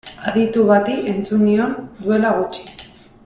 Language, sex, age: Basque, female, 19-29